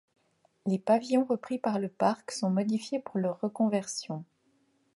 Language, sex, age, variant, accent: French, female, 40-49, Français d'Europe, Français de Suisse